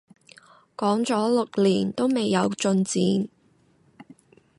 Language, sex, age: Cantonese, female, 19-29